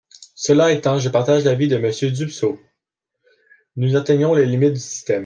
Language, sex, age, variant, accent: French, male, 19-29, Français d'Amérique du Nord, Français du Canada